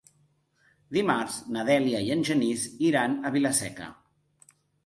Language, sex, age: Catalan, male, 40-49